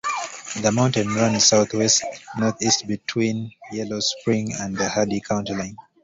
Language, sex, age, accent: English, male, 19-29, United States English